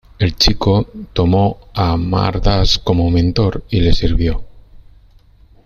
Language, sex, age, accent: Spanish, male, 50-59, España: Norte peninsular (Asturias, Castilla y León, Cantabria, País Vasco, Navarra, Aragón, La Rioja, Guadalajara, Cuenca)